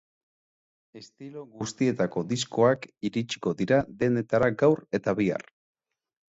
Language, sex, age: Basque, male, 30-39